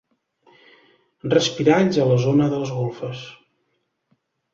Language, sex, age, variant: Catalan, male, 30-39, Central